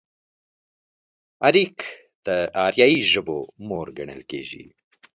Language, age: Pashto, 50-59